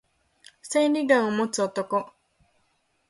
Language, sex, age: Japanese, female, 19-29